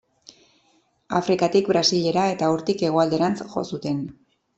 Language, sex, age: Basque, female, 40-49